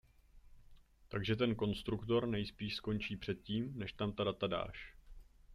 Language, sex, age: Czech, male, 19-29